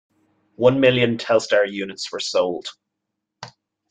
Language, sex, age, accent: English, male, 19-29, Irish English